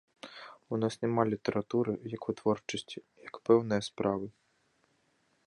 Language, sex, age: Belarusian, male, 19-29